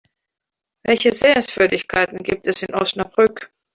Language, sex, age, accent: German, female, 40-49, Deutschland Deutsch